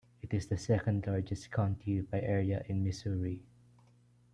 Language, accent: English, Filipino